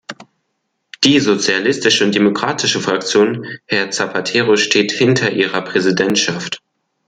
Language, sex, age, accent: German, male, under 19, Deutschland Deutsch